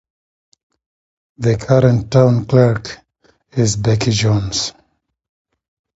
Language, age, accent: English, 40-49, Southern African (South Africa, Zimbabwe, Namibia)